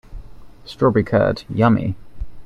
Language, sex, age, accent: English, male, 19-29, England English